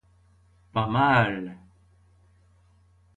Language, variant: French, Français de métropole